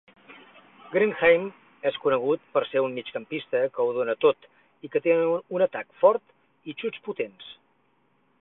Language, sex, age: Catalan, male, 60-69